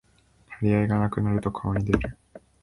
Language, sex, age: Japanese, male, 19-29